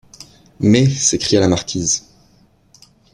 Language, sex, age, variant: French, male, 30-39, Français de métropole